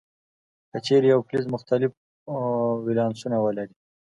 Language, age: Pashto, 19-29